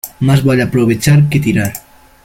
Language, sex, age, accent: Spanish, male, under 19, España: Centro-Sur peninsular (Madrid, Toledo, Castilla-La Mancha)